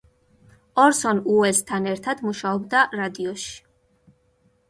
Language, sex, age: Georgian, female, 19-29